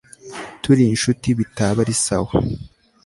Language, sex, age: Kinyarwanda, male, 19-29